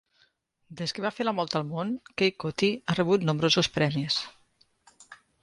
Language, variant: Catalan, Nord-Occidental